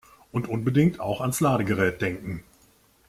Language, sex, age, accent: German, male, 40-49, Deutschland Deutsch